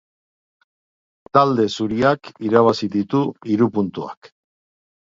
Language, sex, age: Basque, male, 60-69